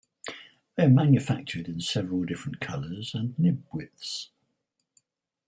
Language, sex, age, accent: English, male, 70-79, England English